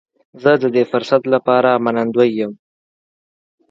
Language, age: Pashto, under 19